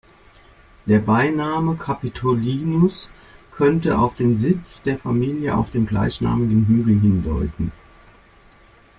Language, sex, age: German, female, 60-69